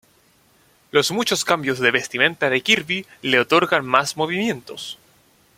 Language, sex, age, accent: Spanish, male, 19-29, Chileno: Chile, Cuyo